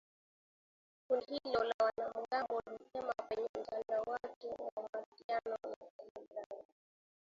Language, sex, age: Swahili, female, 19-29